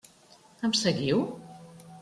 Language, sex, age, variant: Catalan, female, 50-59, Central